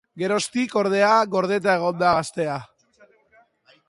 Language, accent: Basque, Mendebalekoa (Araba, Bizkaia, Gipuzkoako mendebaleko herri batzuk)